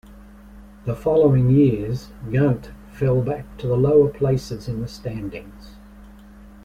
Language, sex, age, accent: English, male, 70-79, Australian English